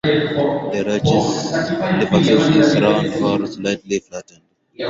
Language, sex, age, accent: English, male, 19-29, United States English